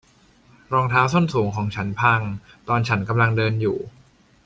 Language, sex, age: Thai, male, 19-29